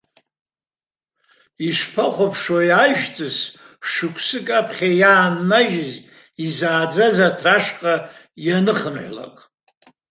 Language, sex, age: Abkhazian, male, 80-89